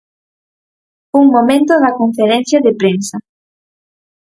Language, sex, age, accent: Galician, female, under 19, Normativo (estándar)